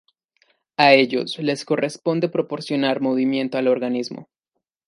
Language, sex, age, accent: Spanish, male, 19-29, Andino-Pacífico: Colombia, Perú, Ecuador, oeste de Bolivia y Venezuela andina